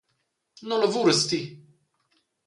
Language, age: Romansh, 19-29